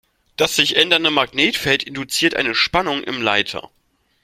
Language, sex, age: German, male, 19-29